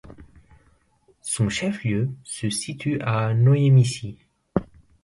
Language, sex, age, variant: French, male, 19-29, Français de métropole